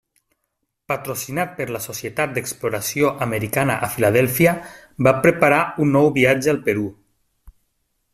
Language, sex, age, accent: Catalan, male, 40-49, valencià